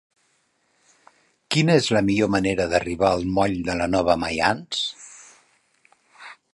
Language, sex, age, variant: Catalan, male, 50-59, Central